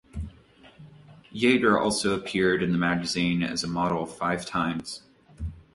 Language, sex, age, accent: English, male, 19-29, United States English